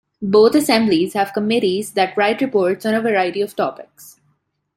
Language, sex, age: English, female, 19-29